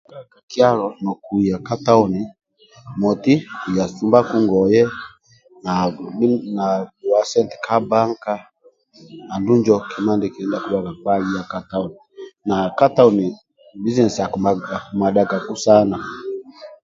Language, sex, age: Amba (Uganda), male, 40-49